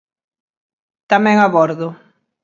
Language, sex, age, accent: Galician, female, 40-49, Central (gheada)